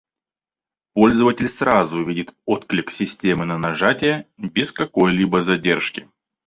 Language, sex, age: Russian, male, 19-29